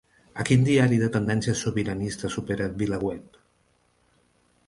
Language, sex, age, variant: Catalan, male, 50-59, Central